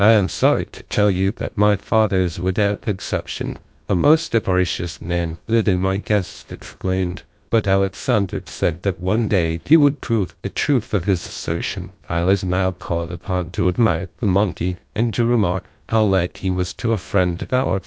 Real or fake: fake